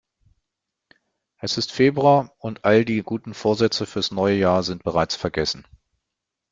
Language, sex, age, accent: German, male, 50-59, Deutschland Deutsch